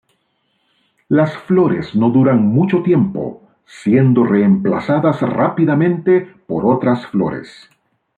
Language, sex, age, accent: Spanish, male, 50-59, América central